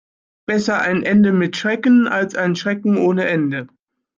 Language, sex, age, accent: German, male, 40-49, Deutschland Deutsch